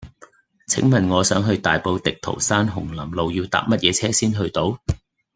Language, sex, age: Cantonese, male, 40-49